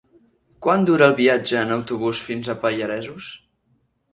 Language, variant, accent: Catalan, Central, central